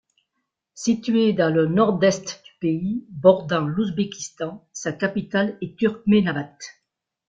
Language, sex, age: French, female, 60-69